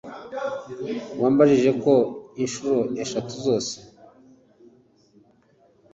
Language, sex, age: Kinyarwanda, male, 40-49